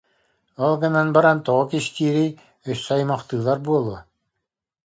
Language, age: Yakut, 50-59